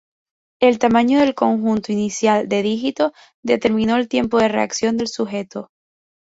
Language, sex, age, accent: Spanish, female, 19-29, España: Islas Canarias